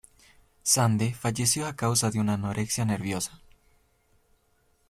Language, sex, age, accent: Spanish, male, 19-29, Andino-Pacífico: Colombia, Perú, Ecuador, oeste de Bolivia y Venezuela andina